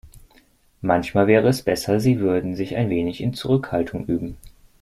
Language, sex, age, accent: German, male, 19-29, Deutschland Deutsch